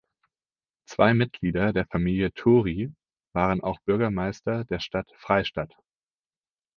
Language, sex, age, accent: German, male, 19-29, Deutschland Deutsch